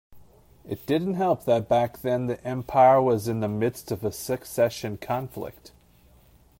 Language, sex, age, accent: English, male, 30-39, Canadian English